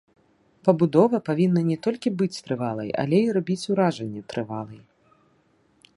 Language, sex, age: Belarusian, female, 30-39